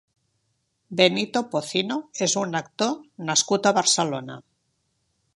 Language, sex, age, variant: Catalan, female, 70-79, Central